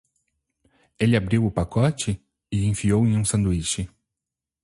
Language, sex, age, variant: Portuguese, male, 30-39, Portuguese (Brasil)